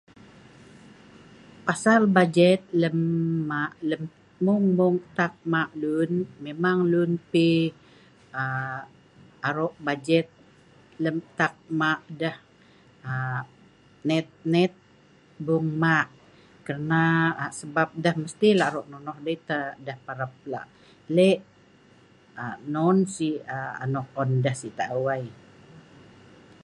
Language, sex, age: Sa'ban, female, 50-59